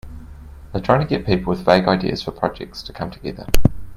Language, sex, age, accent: English, male, 30-39, New Zealand English